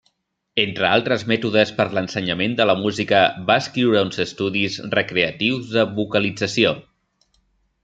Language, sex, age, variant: Catalan, male, 30-39, Nord-Occidental